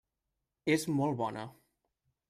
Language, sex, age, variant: Catalan, male, 19-29, Central